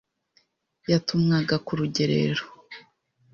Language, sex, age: Kinyarwanda, female, 19-29